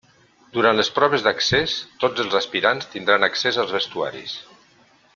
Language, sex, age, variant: Catalan, male, 60-69, Nord-Occidental